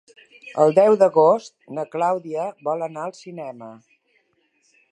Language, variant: Catalan, Central